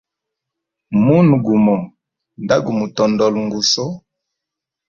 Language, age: Hemba, 19-29